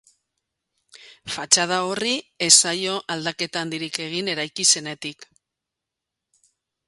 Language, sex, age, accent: Basque, female, 40-49, Mendebalekoa (Araba, Bizkaia, Gipuzkoako mendebaleko herri batzuk)